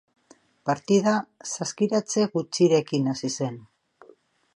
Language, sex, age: Basque, female, 50-59